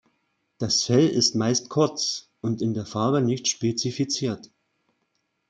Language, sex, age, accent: German, male, 40-49, Deutschland Deutsch